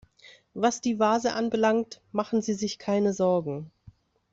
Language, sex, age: German, female, 30-39